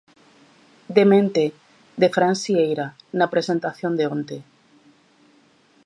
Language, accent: Galician, Atlántico (seseo e gheada)